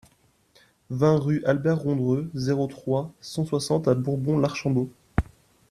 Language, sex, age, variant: French, male, 19-29, Français de métropole